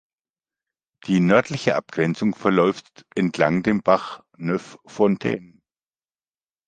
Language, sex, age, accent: German, male, 50-59, Deutschland Deutsch